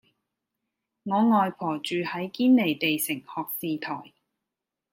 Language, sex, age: Cantonese, female, 19-29